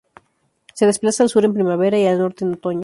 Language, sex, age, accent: Spanish, female, 19-29, México